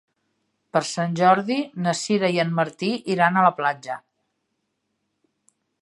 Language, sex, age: Catalan, female, 50-59